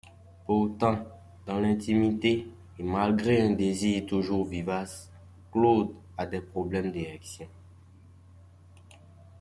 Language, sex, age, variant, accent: French, male, 19-29, Français d'Afrique subsaharienne et des îles africaines, Français de Côte d’Ivoire